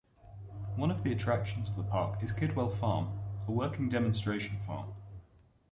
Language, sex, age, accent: English, male, 30-39, England English